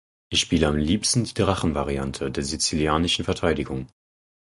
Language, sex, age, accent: German, male, 19-29, Deutschland Deutsch